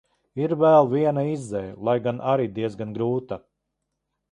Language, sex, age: Latvian, male, 50-59